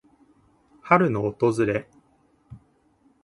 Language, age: Japanese, 19-29